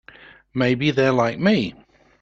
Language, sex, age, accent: English, male, 70-79, England English